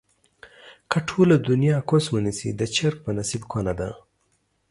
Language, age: Pashto, 30-39